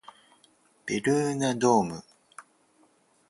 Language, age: Japanese, 50-59